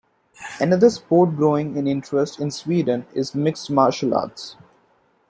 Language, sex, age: English, male, 19-29